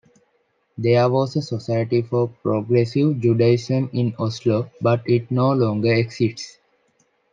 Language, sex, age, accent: English, male, 19-29, India and South Asia (India, Pakistan, Sri Lanka)